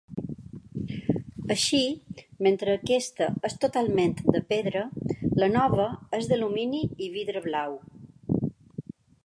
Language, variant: Catalan, Balear